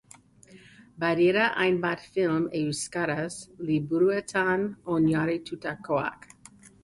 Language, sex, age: Basque, female, 60-69